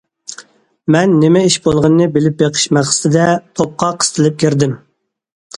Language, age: Uyghur, 30-39